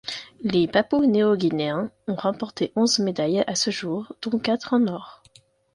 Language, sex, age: French, female, 30-39